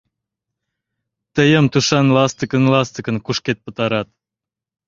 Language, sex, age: Mari, male, 30-39